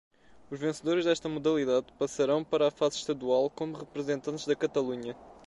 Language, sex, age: Portuguese, male, 19-29